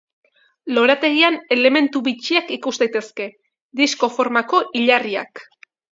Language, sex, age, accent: Basque, female, 19-29, Erdialdekoa edo Nafarra (Gipuzkoa, Nafarroa)